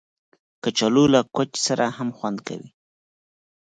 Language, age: Pashto, 30-39